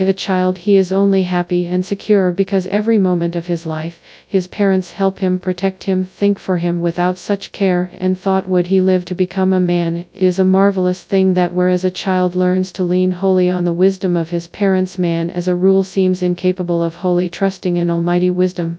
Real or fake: fake